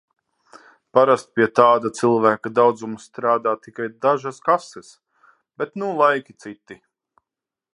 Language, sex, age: Latvian, male, 30-39